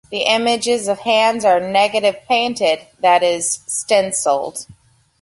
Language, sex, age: English, female, 19-29